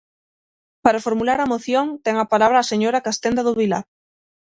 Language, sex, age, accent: Galician, female, 19-29, Oriental (común en zona oriental); Normativo (estándar)